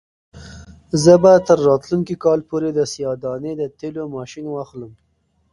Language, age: Pashto, 19-29